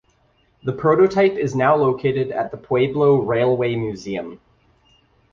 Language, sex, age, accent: English, male, 19-29, United States English